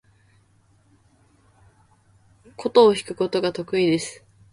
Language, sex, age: Japanese, female, 19-29